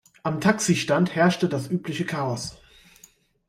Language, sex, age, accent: German, male, 19-29, Deutschland Deutsch